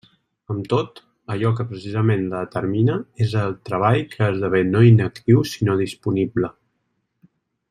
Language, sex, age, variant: Catalan, male, 19-29, Central